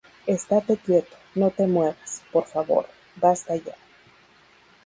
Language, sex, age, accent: Spanish, female, 30-39, México